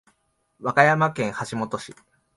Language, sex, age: Japanese, male, 19-29